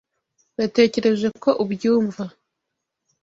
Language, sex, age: Kinyarwanda, female, 19-29